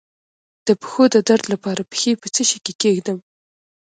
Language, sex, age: Pashto, female, 19-29